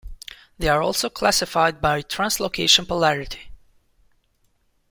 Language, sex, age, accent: English, male, 19-29, United States English